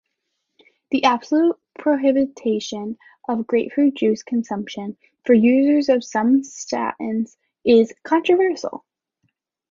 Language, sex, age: English, female, 19-29